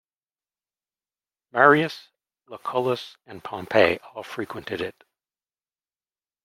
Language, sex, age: English, male, 40-49